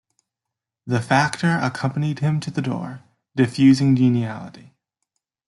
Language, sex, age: English, male, under 19